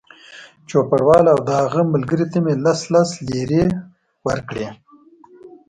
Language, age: Pashto, under 19